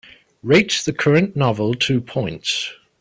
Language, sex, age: English, male, 19-29